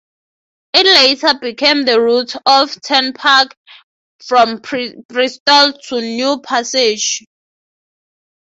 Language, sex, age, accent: English, female, 19-29, Southern African (South Africa, Zimbabwe, Namibia)